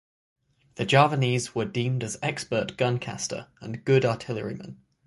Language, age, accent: English, 19-29, England English; Northern English